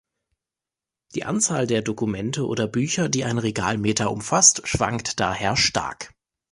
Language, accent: German, Deutschland Deutsch